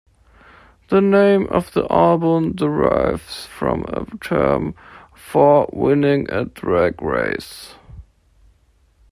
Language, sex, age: English, male, 19-29